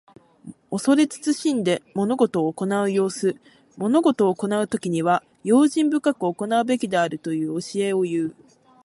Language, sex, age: Japanese, female, 19-29